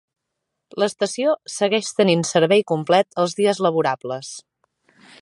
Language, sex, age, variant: Catalan, female, 30-39, Central